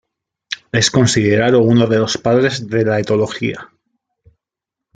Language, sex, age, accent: Spanish, male, 30-39, España: Sur peninsular (Andalucia, Extremadura, Murcia)